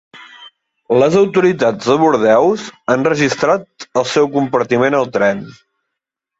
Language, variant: Catalan, Central